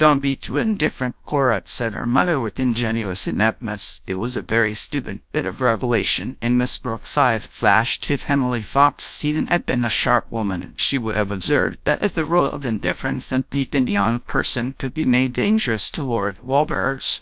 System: TTS, GlowTTS